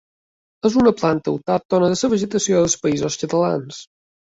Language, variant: Catalan, Balear